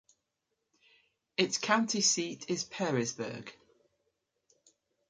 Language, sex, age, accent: English, female, 60-69, England English